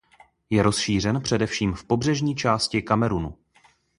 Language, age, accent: Czech, 19-29, pražský